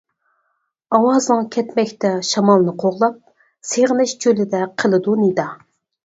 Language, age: Uyghur, 30-39